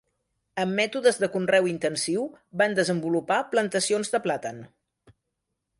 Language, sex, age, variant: Catalan, female, 50-59, Central